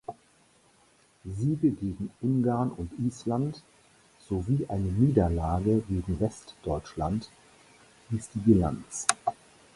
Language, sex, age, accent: German, male, 60-69, Deutschland Deutsch